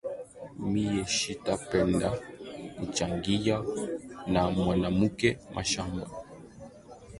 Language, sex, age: Swahili, male, 19-29